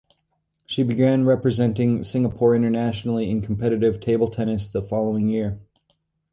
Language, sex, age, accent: English, male, 30-39, United States English